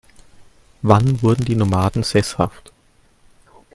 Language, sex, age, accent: German, male, 30-39, Deutschland Deutsch